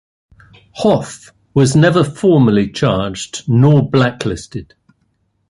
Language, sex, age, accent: English, male, 60-69, England English